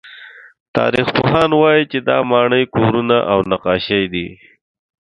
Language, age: Pashto, 30-39